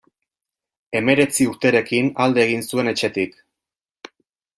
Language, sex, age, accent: Basque, male, 30-39, Erdialdekoa edo Nafarra (Gipuzkoa, Nafarroa)